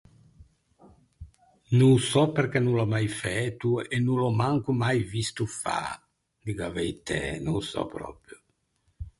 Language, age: Ligurian, 70-79